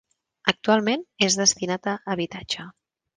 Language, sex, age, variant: Catalan, female, 40-49, Central